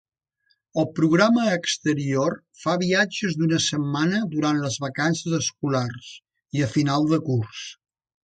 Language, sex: Catalan, male